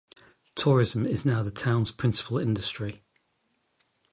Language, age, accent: English, 50-59, England English